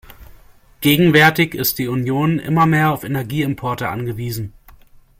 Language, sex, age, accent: German, male, 19-29, Deutschland Deutsch